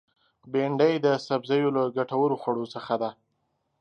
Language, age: Pashto, 19-29